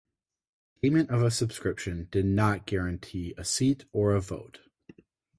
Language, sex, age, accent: English, male, 30-39, United States English